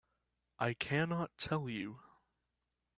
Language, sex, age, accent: English, male, under 19, United States English